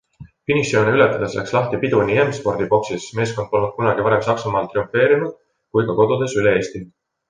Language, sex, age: Estonian, male, 40-49